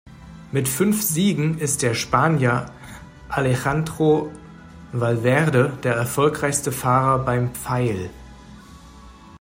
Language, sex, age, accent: German, male, 40-49, Deutschland Deutsch